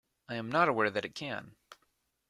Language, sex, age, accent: English, male, under 19, United States English